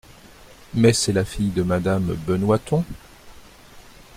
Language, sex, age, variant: French, male, 60-69, Français de métropole